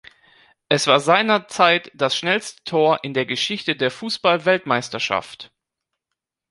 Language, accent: German, Deutschland Deutsch